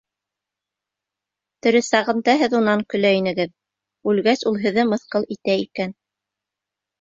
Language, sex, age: Bashkir, female, 40-49